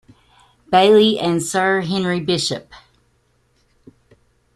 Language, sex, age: English, female, 50-59